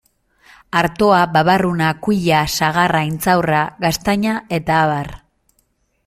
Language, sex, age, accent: Basque, female, 19-29, Mendebalekoa (Araba, Bizkaia, Gipuzkoako mendebaleko herri batzuk)